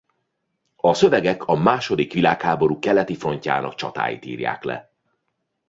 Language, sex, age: Hungarian, male, 40-49